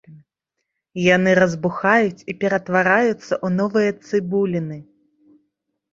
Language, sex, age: Belarusian, female, 30-39